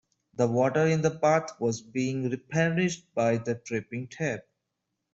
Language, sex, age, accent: English, male, 19-29, India and South Asia (India, Pakistan, Sri Lanka)